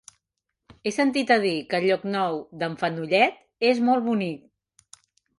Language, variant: Catalan, Central